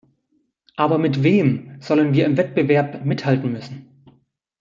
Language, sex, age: German, male, 30-39